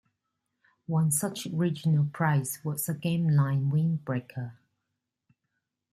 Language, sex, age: English, female, 40-49